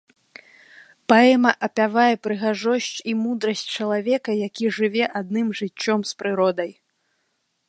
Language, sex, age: Belarusian, female, 30-39